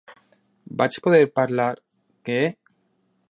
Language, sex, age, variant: Catalan, male, under 19, Alacantí